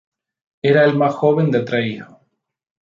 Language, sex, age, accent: Spanish, male, 19-29, España: Sur peninsular (Andalucia, Extremadura, Murcia)